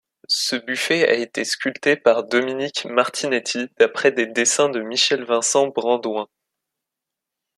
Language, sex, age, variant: French, male, under 19, Français de métropole